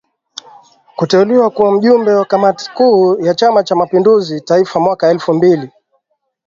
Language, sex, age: Swahili, male, 19-29